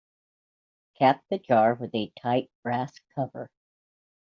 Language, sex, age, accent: English, female, 60-69, United States English